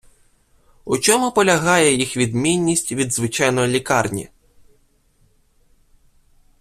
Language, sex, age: Ukrainian, male, under 19